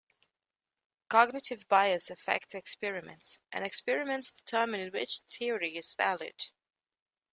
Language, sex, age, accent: English, female, 19-29, Welsh English